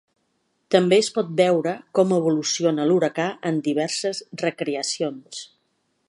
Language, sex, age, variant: Catalan, female, 50-59, Central